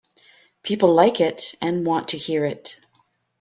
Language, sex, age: English, female, 50-59